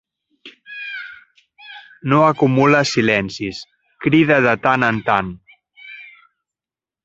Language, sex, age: Catalan, male, 40-49